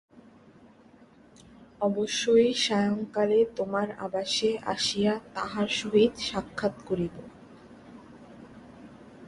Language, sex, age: Bengali, female, 19-29